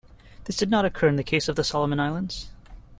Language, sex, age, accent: English, male, 19-29, Canadian English